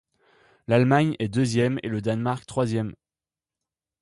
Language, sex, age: French, male, 30-39